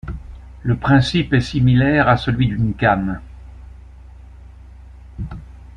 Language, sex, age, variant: French, male, 60-69, Français de métropole